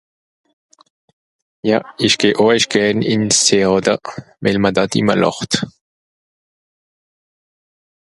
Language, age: Swiss German, 40-49